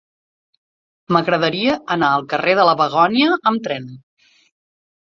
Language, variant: Catalan, Central